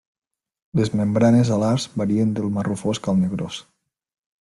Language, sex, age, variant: Catalan, male, 19-29, Nord-Occidental